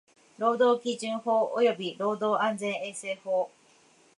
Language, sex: Japanese, female